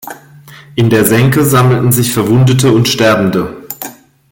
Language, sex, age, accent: German, female, 50-59, Deutschland Deutsch